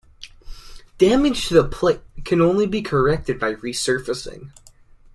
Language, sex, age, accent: English, male, under 19, United States English